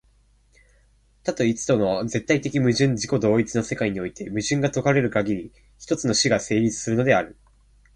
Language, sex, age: Japanese, male, 19-29